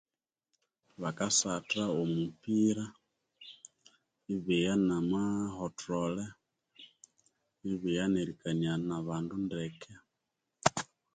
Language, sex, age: Konzo, male, 30-39